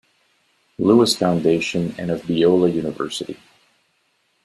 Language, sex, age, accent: English, male, 40-49, Canadian English